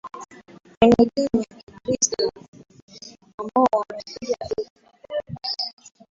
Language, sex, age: Swahili, female, 19-29